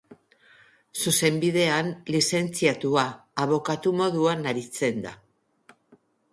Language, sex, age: Basque, female, 50-59